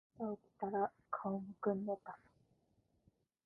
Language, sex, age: Japanese, female, under 19